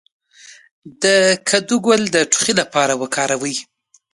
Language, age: Pashto, 19-29